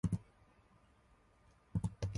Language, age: Japanese, under 19